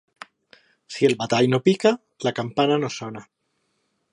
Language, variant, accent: Catalan, Valencià meridional, valencià